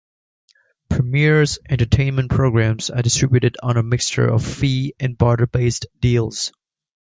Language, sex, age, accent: English, male, 19-29, United States English